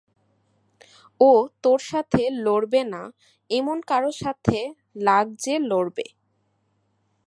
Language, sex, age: Bengali, male, 19-29